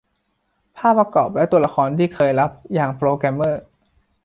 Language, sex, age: Thai, male, 19-29